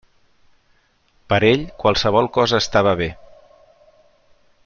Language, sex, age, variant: Catalan, male, 40-49, Central